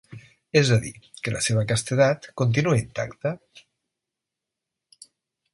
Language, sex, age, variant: Catalan, male, 50-59, Nord-Occidental